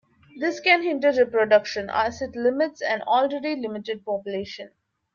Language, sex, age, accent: English, female, 30-39, India and South Asia (India, Pakistan, Sri Lanka)